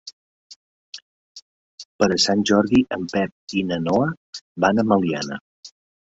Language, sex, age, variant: Catalan, male, 50-59, Central